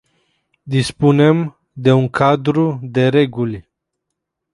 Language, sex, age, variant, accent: Romanian, male, 19-29, Romanian-Romania, Muntenesc